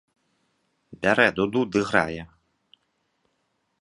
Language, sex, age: Belarusian, male, 30-39